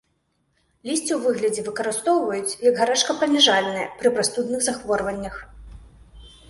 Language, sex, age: Belarusian, female, 30-39